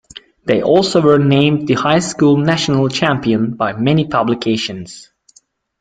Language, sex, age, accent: English, male, 19-29, United States English